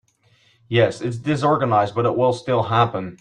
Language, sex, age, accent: English, male, 19-29, United States English